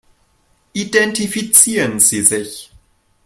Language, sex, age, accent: German, male, 30-39, Deutschland Deutsch